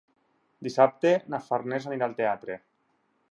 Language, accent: Catalan, Tortosí